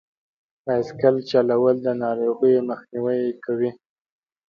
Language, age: Pashto, 30-39